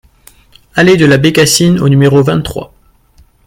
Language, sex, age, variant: French, male, 19-29, Français de métropole